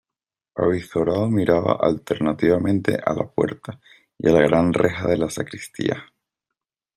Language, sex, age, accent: Spanish, male, 19-29, Caribe: Cuba, Venezuela, Puerto Rico, República Dominicana, Panamá, Colombia caribeña, México caribeño, Costa del golfo de México